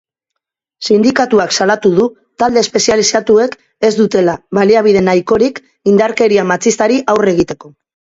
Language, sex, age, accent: Basque, female, 40-49, Mendebalekoa (Araba, Bizkaia, Gipuzkoako mendebaleko herri batzuk)